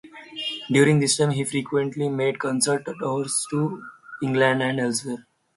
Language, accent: English, India and South Asia (India, Pakistan, Sri Lanka)